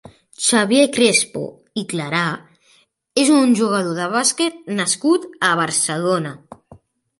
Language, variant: Catalan, Central